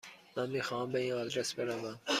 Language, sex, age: Persian, male, 30-39